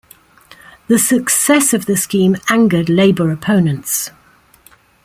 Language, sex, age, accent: English, female, 70-79, England English